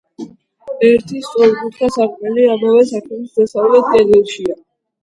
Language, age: Georgian, under 19